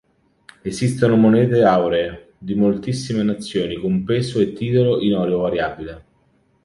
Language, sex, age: Italian, male, 30-39